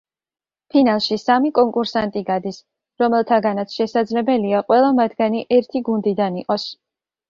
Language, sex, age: Georgian, female, 19-29